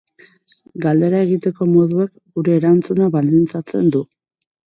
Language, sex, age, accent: Basque, female, 40-49, Mendebalekoa (Araba, Bizkaia, Gipuzkoako mendebaleko herri batzuk)